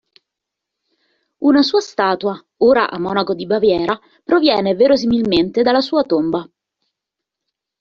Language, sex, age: Italian, female, 40-49